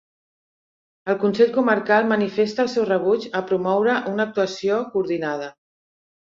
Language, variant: Catalan, Central